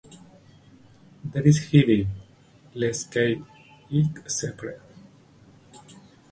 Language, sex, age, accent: Spanish, male, 30-39, Andino-Pacífico: Colombia, Perú, Ecuador, oeste de Bolivia y Venezuela andina